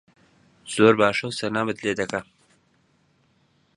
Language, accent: Central Kurdish, سۆرانی